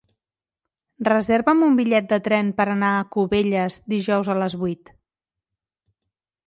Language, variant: Catalan, Central